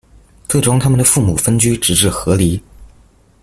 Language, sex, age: Chinese, male, under 19